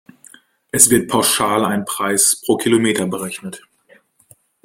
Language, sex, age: German, male, 19-29